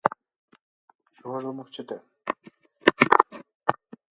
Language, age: Ukrainian, 30-39